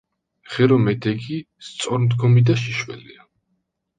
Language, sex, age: Georgian, male, 19-29